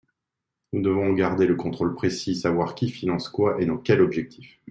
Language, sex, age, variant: French, male, 40-49, Français de métropole